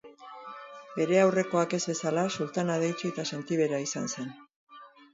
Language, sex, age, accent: Basque, female, 60-69, Erdialdekoa edo Nafarra (Gipuzkoa, Nafarroa)